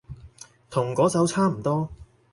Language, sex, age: Cantonese, male, 30-39